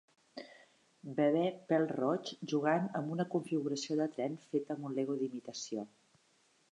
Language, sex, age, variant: Catalan, female, 50-59, Central